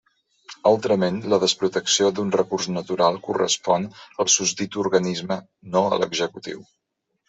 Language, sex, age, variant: Catalan, male, 50-59, Central